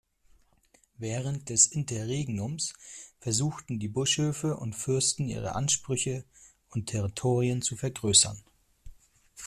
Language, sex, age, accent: German, male, 40-49, Deutschland Deutsch